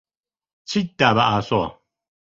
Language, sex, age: Central Kurdish, male, 50-59